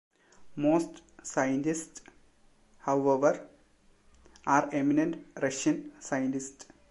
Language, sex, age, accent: English, male, 19-29, India and South Asia (India, Pakistan, Sri Lanka)